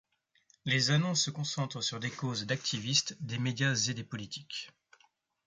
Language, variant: French, Français de métropole